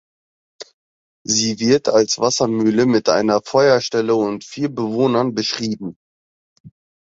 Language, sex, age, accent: German, male, 19-29, Deutschland Deutsch